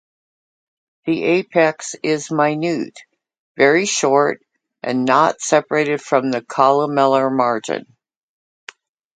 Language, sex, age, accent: English, female, 70-79, West Coast